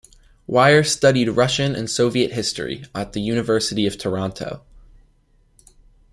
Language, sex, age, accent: English, male, under 19, United States English